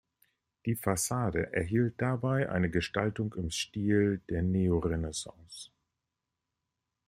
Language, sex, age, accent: German, male, 50-59, Deutschland Deutsch